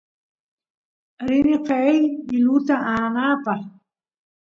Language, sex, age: Santiago del Estero Quichua, female, 50-59